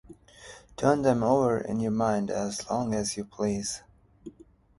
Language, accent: English, United States English